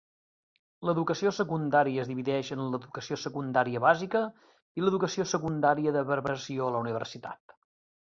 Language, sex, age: Catalan, male, 40-49